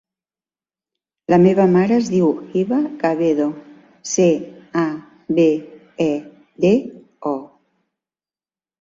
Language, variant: Catalan, Central